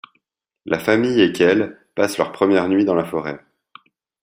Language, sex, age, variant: French, male, 30-39, Français de métropole